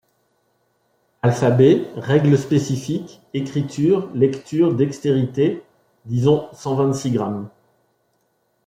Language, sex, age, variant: French, male, 50-59, Français de métropole